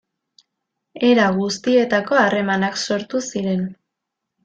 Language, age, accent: Basque, 19-29, Erdialdekoa edo Nafarra (Gipuzkoa, Nafarroa)